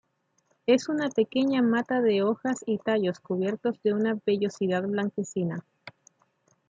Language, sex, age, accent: Spanish, female, 30-39, Chileno: Chile, Cuyo